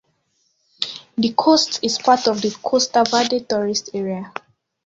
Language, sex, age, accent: English, female, under 19, Southern African (South Africa, Zimbabwe, Namibia)